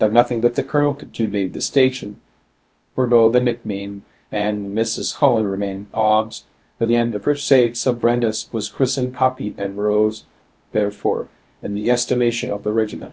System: TTS, VITS